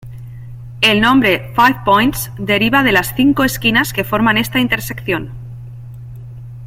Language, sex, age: Spanish, female, 40-49